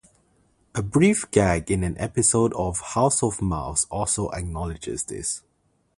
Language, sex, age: English, male, 19-29